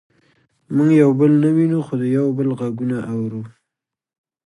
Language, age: Pashto, 30-39